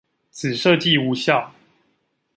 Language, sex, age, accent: Chinese, male, 19-29, 出生地：臺北市